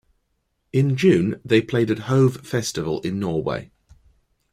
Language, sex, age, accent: English, male, 30-39, England English